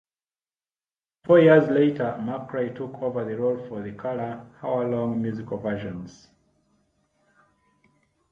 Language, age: English, 30-39